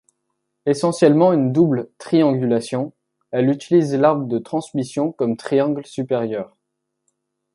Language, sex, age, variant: French, male, under 19, Français de métropole